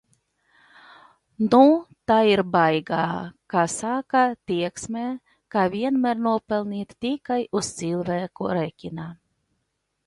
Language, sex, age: Latvian, female, 40-49